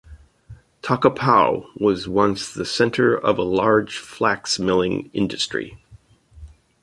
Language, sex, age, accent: English, male, 50-59, United States English